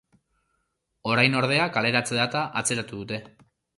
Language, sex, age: Basque, male, 19-29